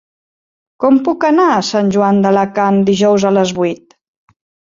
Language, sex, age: Catalan, female, 40-49